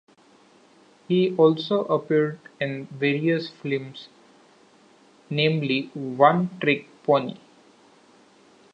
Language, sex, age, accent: English, male, 19-29, India and South Asia (India, Pakistan, Sri Lanka)